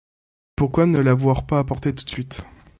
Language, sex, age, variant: French, male, under 19, Français de métropole